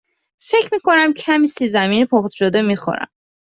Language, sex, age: Persian, female, 30-39